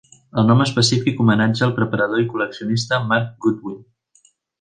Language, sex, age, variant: Catalan, male, 19-29, Central